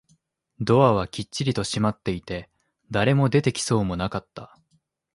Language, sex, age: Japanese, male, 19-29